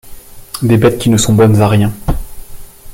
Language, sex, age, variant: French, male, 30-39, Français de métropole